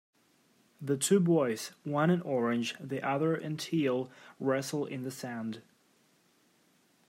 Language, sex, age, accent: English, male, under 19, United States English